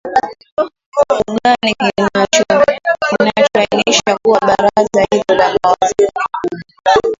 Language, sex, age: Swahili, female, 19-29